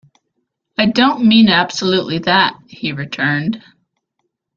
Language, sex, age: English, female, 50-59